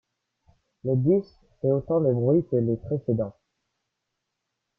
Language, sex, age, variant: French, male, under 19, Français de métropole